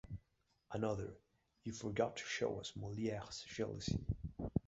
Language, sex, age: English, male, 19-29